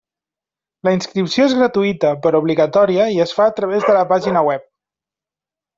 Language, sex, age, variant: Catalan, male, 30-39, Central